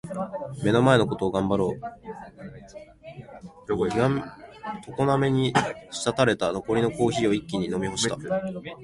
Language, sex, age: Japanese, male, 19-29